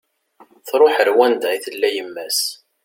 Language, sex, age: Kabyle, male, 30-39